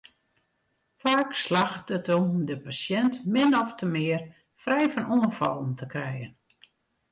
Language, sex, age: Western Frisian, female, 60-69